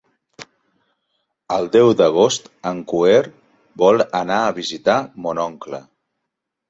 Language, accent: Catalan, Barceloní